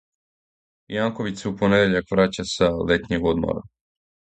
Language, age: Serbian, 19-29